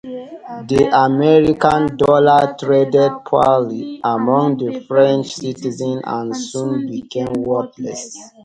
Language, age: English, 19-29